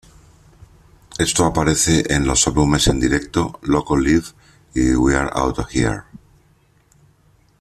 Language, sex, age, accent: Spanish, male, 60-69, España: Centro-Sur peninsular (Madrid, Toledo, Castilla-La Mancha)